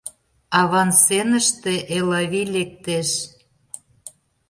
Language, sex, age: Mari, female, 60-69